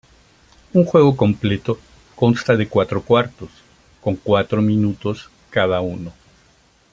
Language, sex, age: Spanish, male, 50-59